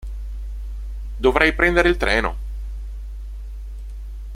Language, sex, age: Italian, male, 50-59